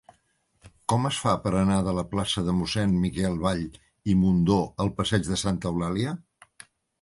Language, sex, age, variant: Catalan, male, 70-79, Central